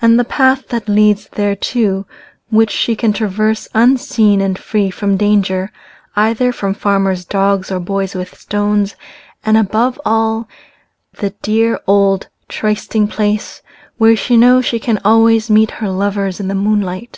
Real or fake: real